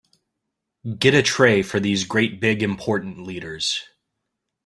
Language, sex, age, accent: English, male, 30-39, United States English